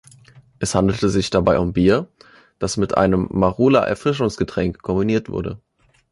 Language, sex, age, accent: German, male, 19-29, Deutschland Deutsch